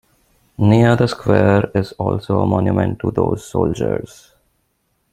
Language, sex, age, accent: English, male, 19-29, India and South Asia (India, Pakistan, Sri Lanka)